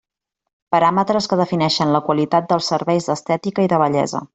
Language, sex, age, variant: Catalan, female, 30-39, Central